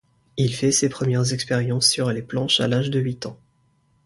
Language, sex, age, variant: French, male, 19-29, Français du nord de l'Afrique